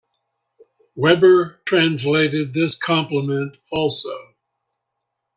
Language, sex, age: English, male, 80-89